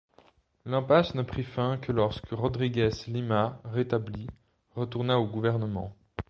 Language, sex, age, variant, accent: French, male, 19-29, Français d'Europe, Français de Suisse